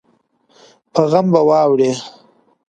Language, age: Pashto, 19-29